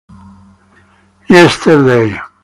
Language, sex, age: English, male, 60-69